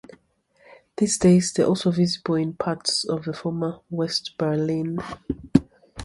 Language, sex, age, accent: English, female, 40-49, England English